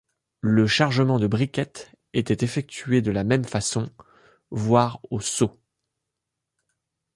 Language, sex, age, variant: French, male, 30-39, Français de métropole